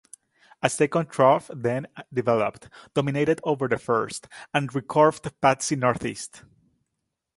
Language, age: English, 19-29